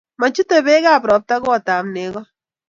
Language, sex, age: Kalenjin, female, 40-49